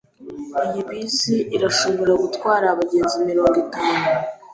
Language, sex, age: Kinyarwanda, female, 19-29